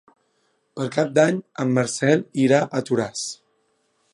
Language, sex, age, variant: Catalan, male, 19-29, Central